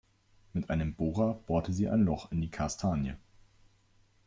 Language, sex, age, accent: German, male, 19-29, Deutschland Deutsch